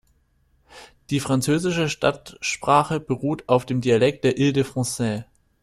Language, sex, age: German, male, 19-29